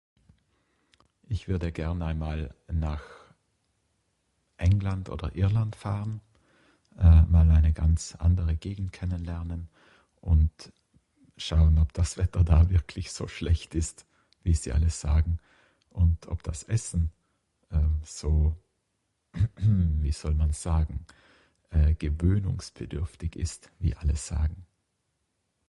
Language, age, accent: German, 40-49, Österreichisches Deutsch